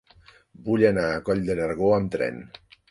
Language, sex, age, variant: Catalan, male, 60-69, Central